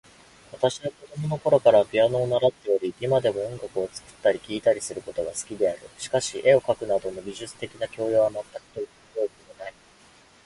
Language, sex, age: Japanese, male, 19-29